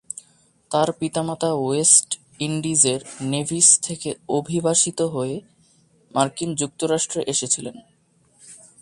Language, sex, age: Bengali, male, 19-29